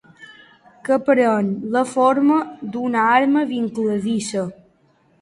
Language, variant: Catalan, Balear